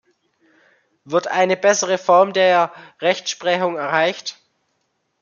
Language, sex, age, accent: German, male, under 19, Deutschland Deutsch